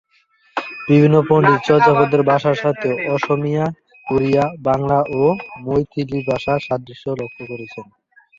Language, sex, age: Bengali, male, 19-29